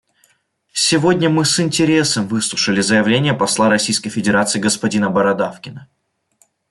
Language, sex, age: Russian, male, 19-29